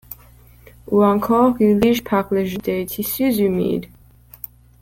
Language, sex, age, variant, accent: French, female, under 19, Français d'Amérique du Nord, Français du Canada